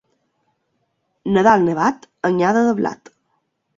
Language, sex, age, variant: Catalan, female, 19-29, Balear